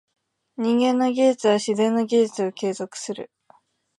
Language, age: Japanese, 19-29